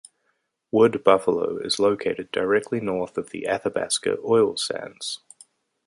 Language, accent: English, New Zealand English